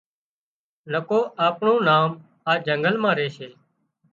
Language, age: Wadiyara Koli, 30-39